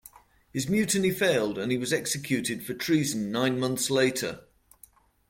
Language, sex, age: English, male, 50-59